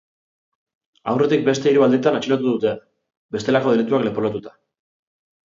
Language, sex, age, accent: Basque, male, 30-39, Mendebalekoa (Araba, Bizkaia, Gipuzkoako mendebaleko herri batzuk)